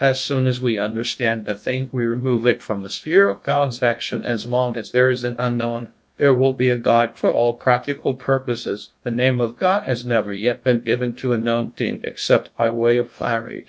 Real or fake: fake